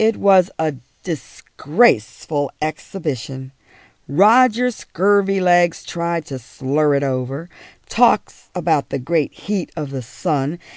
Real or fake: real